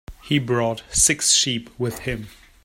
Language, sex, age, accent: English, male, 40-49, United States English